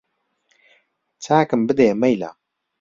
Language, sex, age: Central Kurdish, male, 19-29